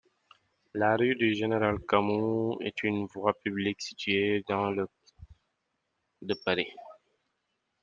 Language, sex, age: French, male, 19-29